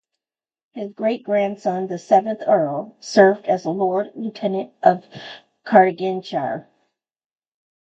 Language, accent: English, United States English